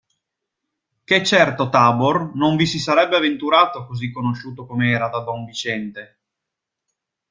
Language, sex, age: Italian, male, 30-39